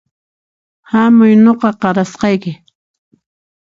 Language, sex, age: Puno Quechua, female, 60-69